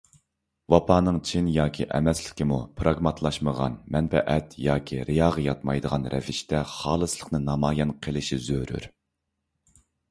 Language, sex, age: Uyghur, male, 30-39